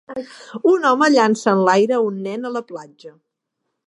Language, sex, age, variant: Catalan, female, 30-39, Central